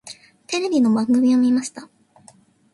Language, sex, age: Japanese, female, 19-29